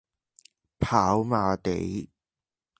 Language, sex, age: Cantonese, male, under 19